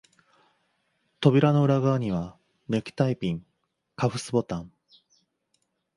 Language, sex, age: Japanese, male, 30-39